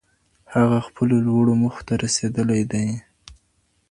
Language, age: Pashto, 19-29